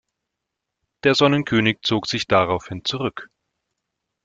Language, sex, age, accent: German, male, 30-39, Deutschland Deutsch